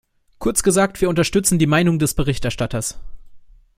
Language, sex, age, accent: German, male, 19-29, Deutschland Deutsch